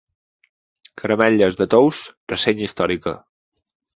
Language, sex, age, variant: Catalan, male, 19-29, Balear